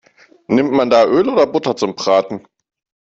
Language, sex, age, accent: German, male, 30-39, Deutschland Deutsch